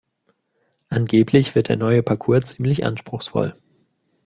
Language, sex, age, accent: German, male, 19-29, Deutschland Deutsch